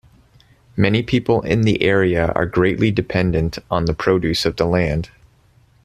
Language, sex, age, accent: English, male, 30-39, United States English